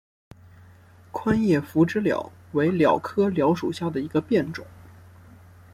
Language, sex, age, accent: Chinese, male, 19-29, 出生地：辽宁省